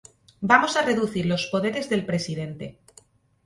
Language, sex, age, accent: Spanish, female, 19-29, España: Centro-Sur peninsular (Madrid, Toledo, Castilla-La Mancha)